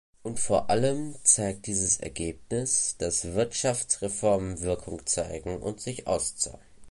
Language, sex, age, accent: German, male, under 19, Deutschland Deutsch